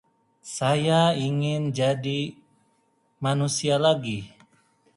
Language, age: English, 70-79